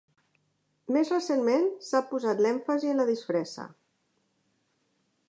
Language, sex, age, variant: Catalan, female, 50-59, Central